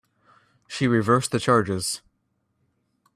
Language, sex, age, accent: English, male, under 19, United States English